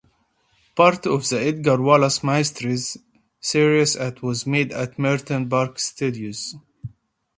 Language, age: English, 30-39